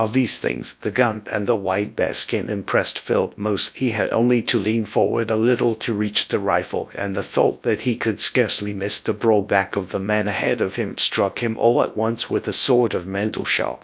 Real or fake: fake